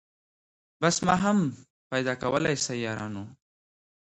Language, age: Pashto, 19-29